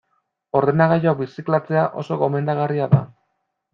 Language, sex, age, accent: Basque, male, 19-29, Mendebalekoa (Araba, Bizkaia, Gipuzkoako mendebaleko herri batzuk)